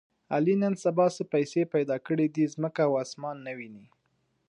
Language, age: Pashto, 19-29